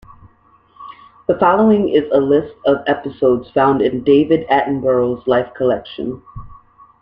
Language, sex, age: English, female, 19-29